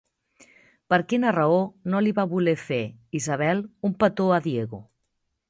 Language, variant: Catalan, Central